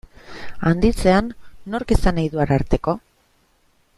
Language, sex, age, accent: Basque, female, 30-39, Mendebalekoa (Araba, Bizkaia, Gipuzkoako mendebaleko herri batzuk)